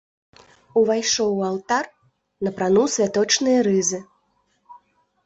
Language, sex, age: Belarusian, female, 19-29